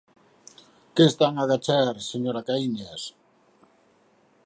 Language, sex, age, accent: Galician, male, 50-59, Normativo (estándar)